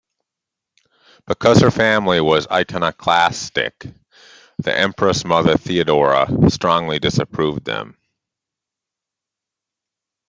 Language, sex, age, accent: English, male, 30-39, Canadian English